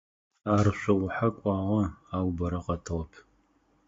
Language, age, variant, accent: Adyghe, 30-39, Адыгабзэ (Кирил, пстэумэ зэдыряе), Кıэмгуй (Çemguy)